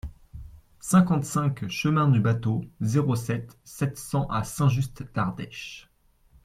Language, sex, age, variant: French, male, 19-29, Français de métropole